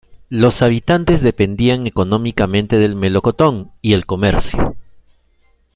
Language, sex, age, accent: Spanish, male, 50-59, Andino-Pacífico: Colombia, Perú, Ecuador, oeste de Bolivia y Venezuela andina